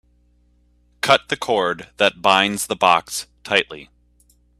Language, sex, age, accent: English, male, 30-39, United States English